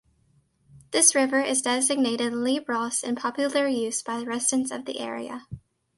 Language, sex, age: English, female, under 19